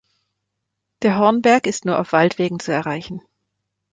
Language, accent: German, Deutschland Deutsch